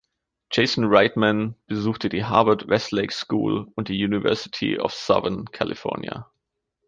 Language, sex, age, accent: German, male, 19-29, Deutschland Deutsch